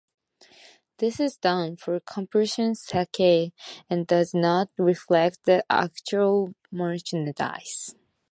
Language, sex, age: English, female, 19-29